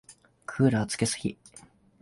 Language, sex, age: Japanese, male, 19-29